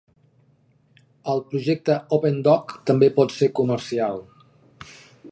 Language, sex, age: Catalan, male, 50-59